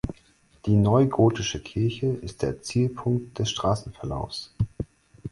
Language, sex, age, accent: German, male, 19-29, Deutschland Deutsch